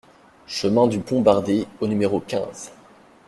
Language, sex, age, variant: French, male, 19-29, Français de métropole